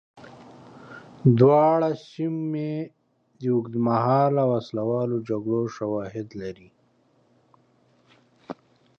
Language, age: Pashto, 40-49